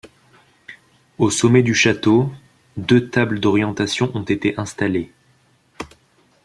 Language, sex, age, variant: French, male, 19-29, Français de métropole